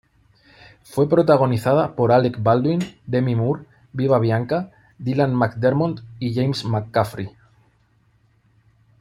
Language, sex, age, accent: Spanish, male, 30-39, España: Norte peninsular (Asturias, Castilla y León, Cantabria, País Vasco, Navarra, Aragón, La Rioja, Guadalajara, Cuenca)